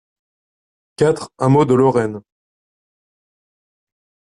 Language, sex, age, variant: French, male, 19-29, Français de métropole